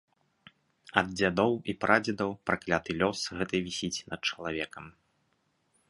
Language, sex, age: Belarusian, male, 30-39